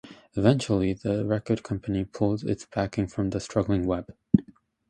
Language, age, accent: English, 19-29, United States English